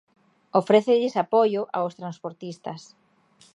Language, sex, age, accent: Galician, female, 40-49, Atlántico (seseo e gheada)